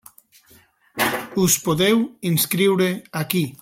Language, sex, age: Catalan, male, 50-59